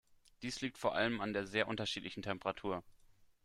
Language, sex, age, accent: German, male, 19-29, Deutschland Deutsch